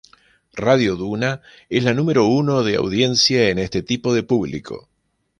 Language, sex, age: Spanish, male, 50-59